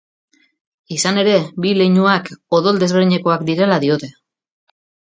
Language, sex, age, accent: Basque, female, 40-49, Mendebalekoa (Araba, Bizkaia, Gipuzkoako mendebaleko herri batzuk)